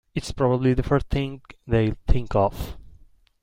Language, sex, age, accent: English, male, 19-29, United States English